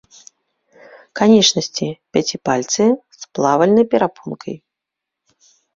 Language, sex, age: Belarusian, female, 30-39